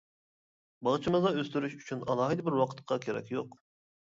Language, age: Uyghur, 19-29